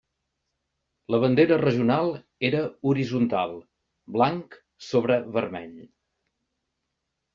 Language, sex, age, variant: Catalan, male, 40-49, Central